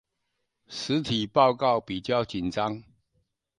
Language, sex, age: Chinese, male, 60-69